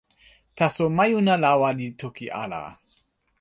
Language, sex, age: Toki Pona, male, 30-39